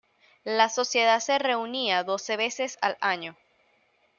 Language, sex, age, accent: Spanish, female, 19-29, Caribe: Cuba, Venezuela, Puerto Rico, República Dominicana, Panamá, Colombia caribeña, México caribeño, Costa del golfo de México